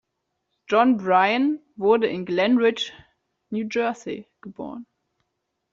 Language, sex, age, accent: German, female, 19-29, Deutschland Deutsch